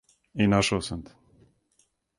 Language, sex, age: Serbian, male, 30-39